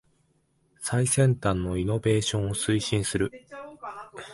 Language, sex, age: Japanese, male, 19-29